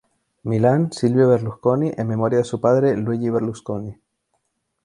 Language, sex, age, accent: Spanish, male, 19-29, España: Islas Canarias